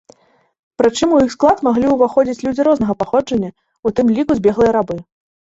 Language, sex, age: Belarusian, female, 19-29